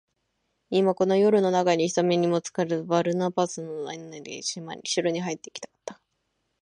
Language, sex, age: Japanese, female, 19-29